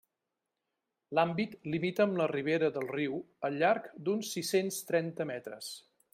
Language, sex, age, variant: Catalan, male, 50-59, Central